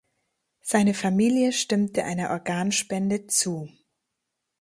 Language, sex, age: German, female, 30-39